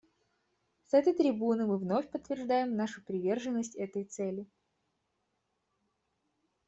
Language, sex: Russian, female